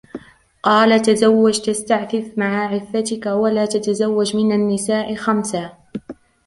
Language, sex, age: Arabic, female, 19-29